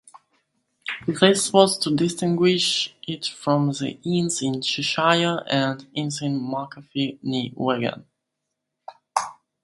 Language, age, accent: English, 19-29, United States English; England English